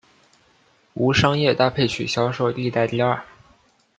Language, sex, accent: Chinese, male, 出生地：湖北省